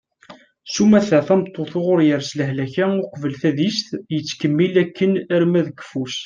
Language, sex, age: Kabyle, male, 19-29